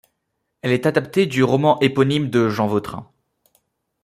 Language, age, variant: French, 19-29, Français de métropole